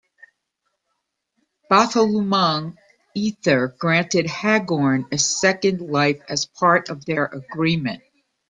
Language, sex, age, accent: English, female, 60-69, United States English